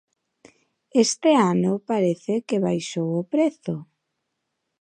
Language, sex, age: Galician, female, 19-29